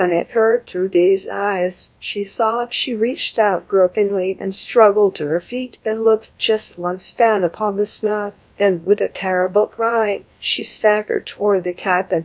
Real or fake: fake